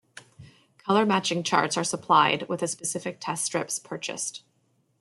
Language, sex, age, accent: English, female, 19-29, United States English